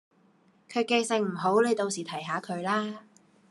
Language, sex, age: Cantonese, female, 19-29